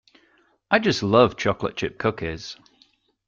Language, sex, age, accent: English, male, 50-59, England English